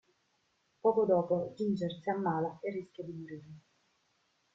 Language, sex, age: Italian, female, 19-29